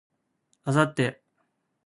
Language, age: Japanese, 19-29